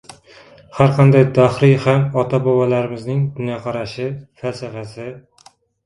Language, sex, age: Uzbek, male, 30-39